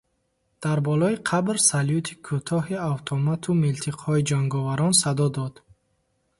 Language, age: Tajik, 19-29